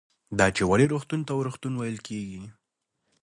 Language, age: Pashto, 19-29